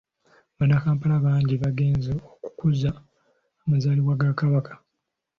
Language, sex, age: Ganda, male, 19-29